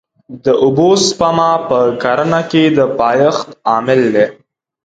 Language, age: Pashto, 19-29